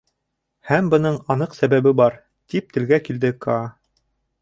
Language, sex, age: Bashkir, male, 30-39